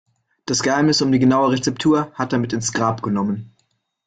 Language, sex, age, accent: German, male, 19-29, Deutschland Deutsch